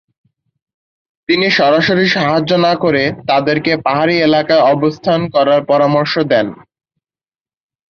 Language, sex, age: Bengali, male, 19-29